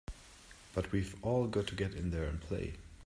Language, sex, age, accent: English, male, 40-49, United States English